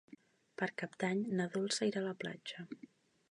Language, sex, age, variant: Catalan, female, 19-29, Central